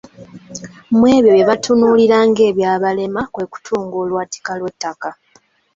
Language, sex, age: Ganda, female, 19-29